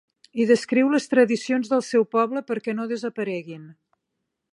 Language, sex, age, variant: Catalan, female, 50-59, Nord-Occidental